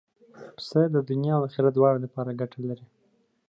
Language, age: Pashto, 19-29